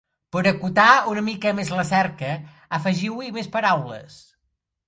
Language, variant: Catalan, Central